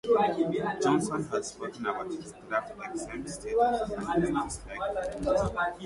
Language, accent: English, Nigerian English